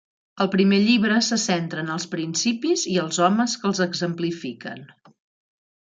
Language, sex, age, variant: Catalan, female, 50-59, Central